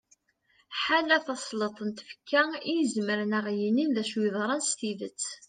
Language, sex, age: Kabyle, female, 40-49